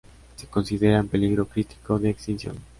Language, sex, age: Spanish, male, 19-29